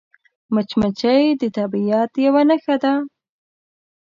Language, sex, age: Pashto, female, under 19